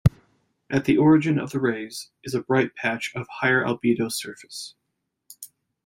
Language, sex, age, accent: English, male, 30-39, United States English